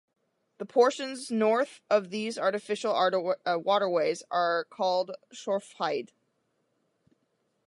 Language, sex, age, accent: English, female, under 19, United States English